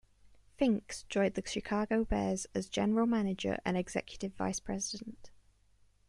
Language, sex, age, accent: English, female, 19-29, England English